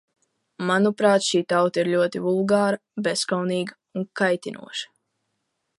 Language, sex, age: Latvian, female, under 19